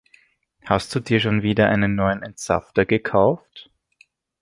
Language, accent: German, Österreichisches Deutsch